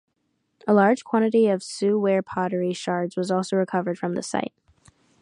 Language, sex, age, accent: English, female, under 19, United States English